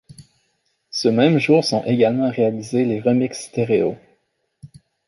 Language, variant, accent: French, Français d'Amérique du Nord, Français du Canada